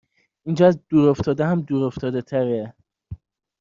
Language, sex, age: Persian, male, 19-29